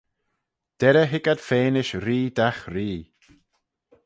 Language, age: Manx, 40-49